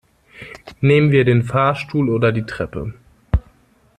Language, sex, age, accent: German, male, 19-29, Deutschland Deutsch